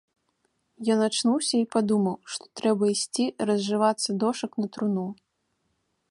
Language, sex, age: Belarusian, female, 19-29